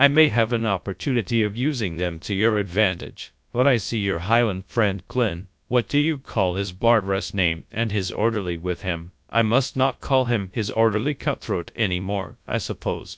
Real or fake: fake